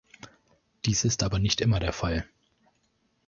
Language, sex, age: German, male, 19-29